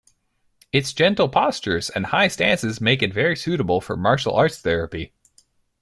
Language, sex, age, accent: English, male, 19-29, United States English